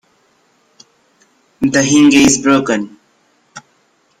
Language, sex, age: English, male, under 19